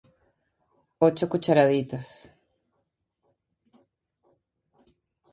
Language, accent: Spanish, Caribe: Cuba, Venezuela, Puerto Rico, República Dominicana, Panamá, Colombia caribeña, México caribeño, Costa del golfo de México